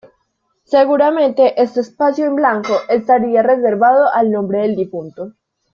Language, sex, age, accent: Spanish, female, under 19, América central